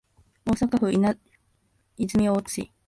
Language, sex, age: Japanese, female, 19-29